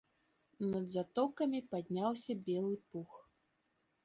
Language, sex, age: Belarusian, female, 40-49